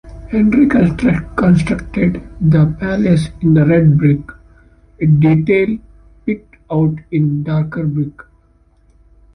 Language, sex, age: English, male, 19-29